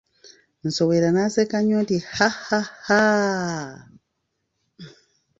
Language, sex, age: Ganda, female, 50-59